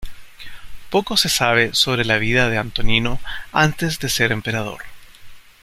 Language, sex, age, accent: Spanish, male, 40-49, Chileno: Chile, Cuyo